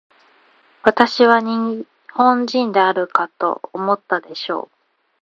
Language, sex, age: Japanese, female, 19-29